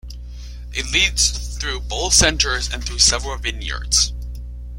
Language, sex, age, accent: English, male, under 19, United States English